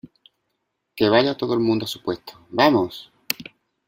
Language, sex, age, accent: Spanish, male, 30-39, España: Sur peninsular (Andalucia, Extremadura, Murcia)